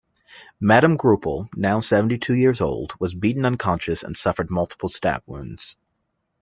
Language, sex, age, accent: English, male, 19-29, United States English